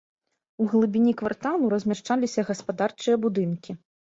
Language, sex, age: Belarusian, female, 19-29